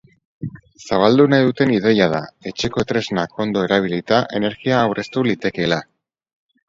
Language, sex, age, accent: Basque, male, 40-49, Erdialdekoa edo Nafarra (Gipuzkoa, Nafarroa)